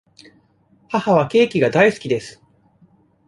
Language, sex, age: Japanese, male, 40-49